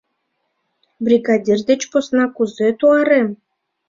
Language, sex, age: Mari, female, 19-29